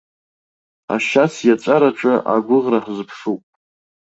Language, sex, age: Abkhazian, male, 19-29